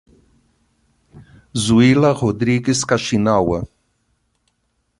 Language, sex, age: Portuguese, male, 60-69